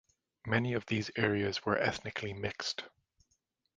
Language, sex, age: English, male, 30-39